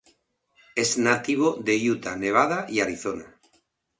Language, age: Spanish, 50-59